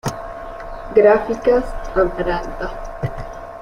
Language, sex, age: Spanish, female, 19-29